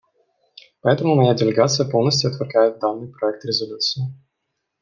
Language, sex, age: Russian, male, 19-29